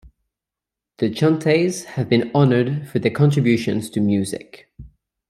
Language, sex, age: English, male, 30-39